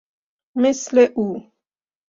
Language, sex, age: Persian, female, 30-39